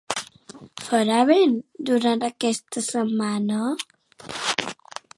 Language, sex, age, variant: Catalan, female, 40-49, Septentrional